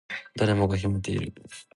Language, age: Japanese, 19-29